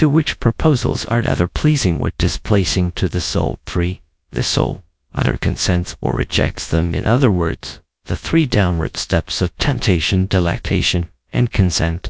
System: TTS, GradTTS